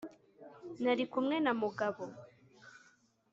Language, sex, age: Kinyarwanda, female, 19-29